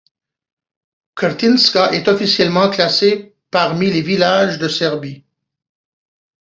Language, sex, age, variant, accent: French, male, 40-49, Français d'Amérique du Nord, Français du Canada